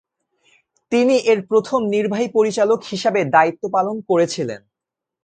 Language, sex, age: Bengali, male, 19-29